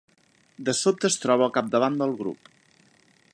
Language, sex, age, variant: Catalan, male, 19-29, Central